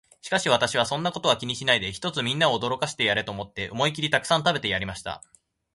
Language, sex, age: Japanese, male, 19-29